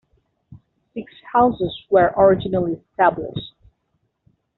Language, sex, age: English, male, 19-29